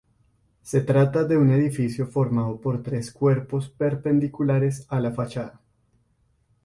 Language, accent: Spanish, Caribe: Cuba, Venezuela, Puerto Rico, República Dominicana, Panamá, Colombia caribeña, México caribeño, Costa del golfo de México